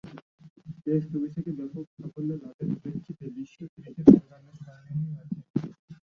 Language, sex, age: Bengali, male, 19-29